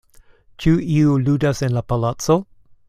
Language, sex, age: Esperanto, male, 70-79